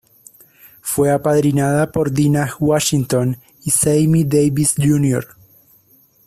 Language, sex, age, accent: Spanish, male, 19-29, Andino-Pacífico: Colombia, Perú, Ecuador, oeste de Bolivia y Venezuela andina